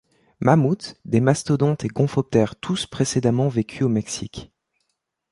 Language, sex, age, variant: French, male, 19-29, Français de métropole